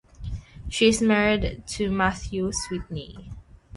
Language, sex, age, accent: English, female, 19-29, United States English; Filipino